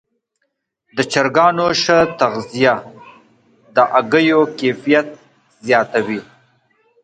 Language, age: Pashto, 40-49